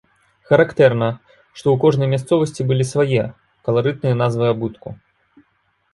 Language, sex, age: Belarusian, male, 19-29